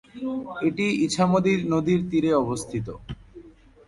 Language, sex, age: Bengali, male, 19-29